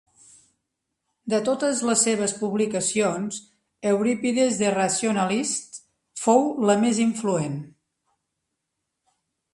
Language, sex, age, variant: Catalan, female, 60-69, Central